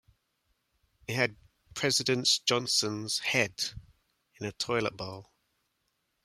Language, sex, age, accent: English, male, 30-39, England English